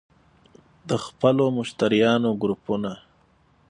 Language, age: Pashto, 19-29